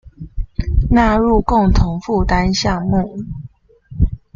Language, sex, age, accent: Chinese, female, 19-29, 出生地：高雄市